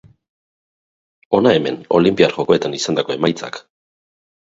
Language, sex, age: Basque, male, 30-39